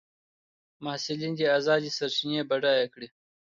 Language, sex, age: Pashto, male, 30-39